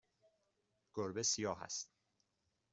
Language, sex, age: Persian, male, 19-29